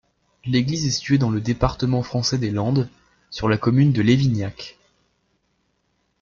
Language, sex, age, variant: French, male, under 19, Français de métropole